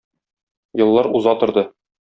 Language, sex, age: Tatar, male, 30-39